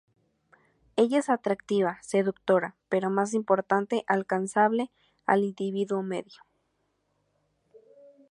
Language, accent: Spanish, México